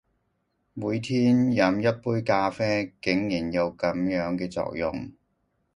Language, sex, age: Cantonese, male, 30-39